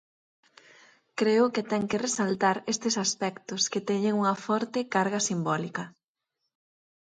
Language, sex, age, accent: Galician, female, 30-39, Normativo (estándar)